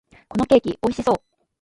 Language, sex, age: Japanese, female, 40-49